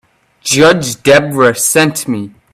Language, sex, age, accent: English, male, under 19, United States English